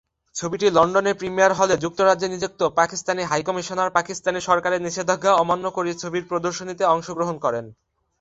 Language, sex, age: Bengali, male, 19-29